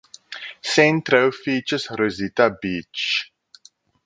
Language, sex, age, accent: English, male, 19-29, Southern African (South Africa, Zimbabwe, Namibia)